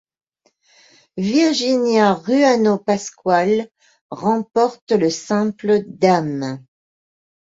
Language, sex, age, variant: French, female, 50-59, Français de métropole